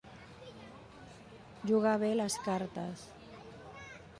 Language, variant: Catalan, Septentrional